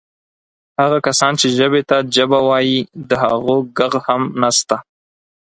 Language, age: Pashto, 19-29